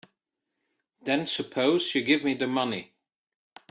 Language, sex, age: English, male, 30-39